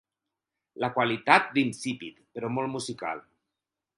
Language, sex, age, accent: Catalan, male, 40-49, valencià